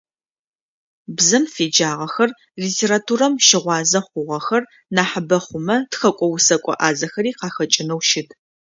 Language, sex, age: Adyghe, female, 30-39